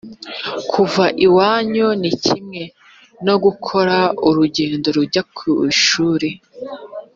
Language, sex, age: Kinyarwanda, female, 30-39